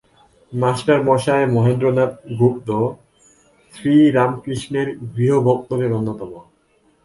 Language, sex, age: Bengali, male, 19-29